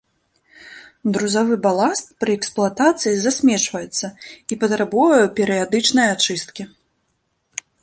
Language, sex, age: Belarusian, female, 19-29